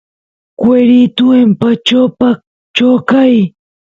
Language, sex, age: Santiago del Estero Quichua, female, 19-29